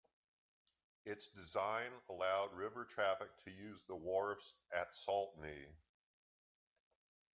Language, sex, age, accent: English, male, 50-59, United States English